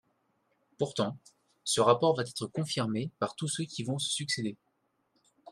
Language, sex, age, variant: French, male, 19-29, Français de métropole